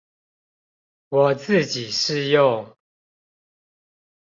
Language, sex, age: Chinese, male, 50-59